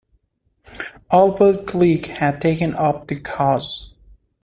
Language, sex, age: English, male, 19-29